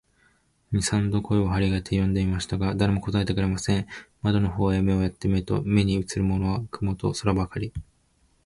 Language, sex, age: Japanese, male, 19-29